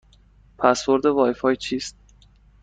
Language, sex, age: Persian, male, 19-29